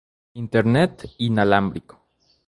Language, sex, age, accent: Spanish, male, 19-29, México